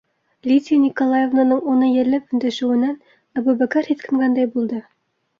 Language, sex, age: Bashkir, female, under 19